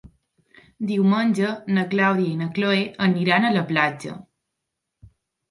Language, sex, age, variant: Catalan, female, under 19, Balear